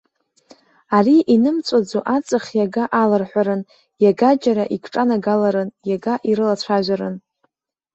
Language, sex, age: Abkhazian, female, under 19